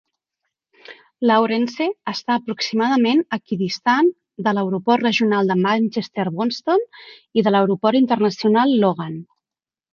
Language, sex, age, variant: Catalan, female, 40-49, Central